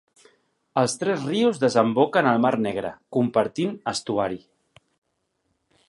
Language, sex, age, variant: Catalan, male, 30-39, Central